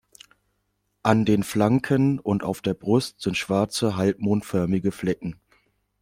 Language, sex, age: German, male, 19-29